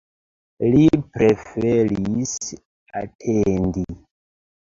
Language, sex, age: Esperanto, male, 19-29